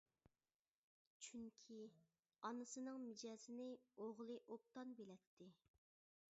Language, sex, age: Uyghur, male, 19-29